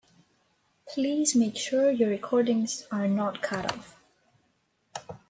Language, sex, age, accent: English, female, 19-29, United States English